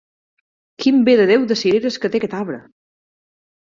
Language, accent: Catalan, Empordanès